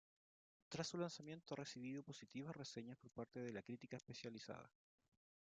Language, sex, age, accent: Spanish, male, 30-39, Chileno: Chile, Cuyo